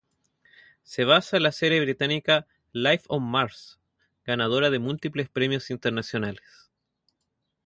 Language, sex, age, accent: Spanish, male, 19-29, Chileno: Chile, Cuyo